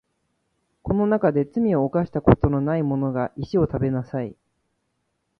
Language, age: Japanese, 19-29